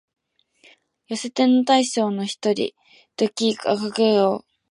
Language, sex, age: Japanese, female, 19-29